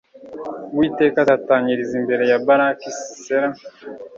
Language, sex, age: Kinyarwanda, male, 19-29